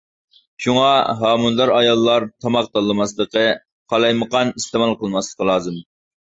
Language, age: Uyghur, 19-29